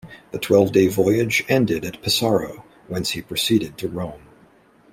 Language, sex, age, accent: English, male, 30-39, United States English